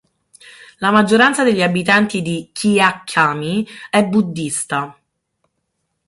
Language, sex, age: Italian, male, 30-39